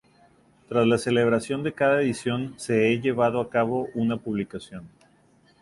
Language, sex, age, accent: Spanish, male, 40-49, México